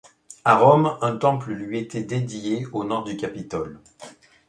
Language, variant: French, Français de métropole